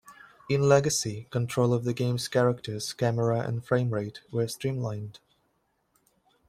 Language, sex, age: English, male, 19-29